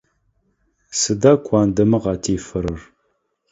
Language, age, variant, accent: Adyghe, 30-39, Адыгабзэ (Кирил, пстэумэ зэдыряе), Кıэмгуй (Çemguy)